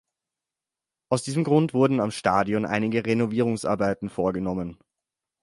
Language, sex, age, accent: German, male, 19-29, Österreichisches Deutsch